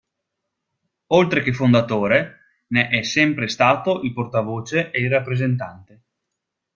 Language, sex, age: Italian, male, 30-39